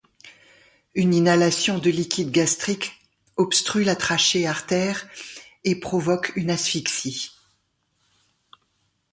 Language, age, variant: French, 60-69, Français de métropole